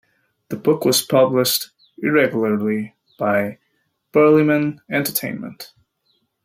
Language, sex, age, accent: English, male, 30-39, United States English